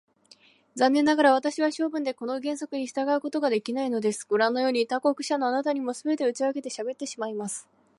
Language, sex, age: Japanese, female, 19-29